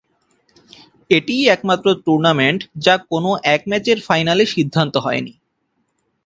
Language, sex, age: Bengali, male, 19-29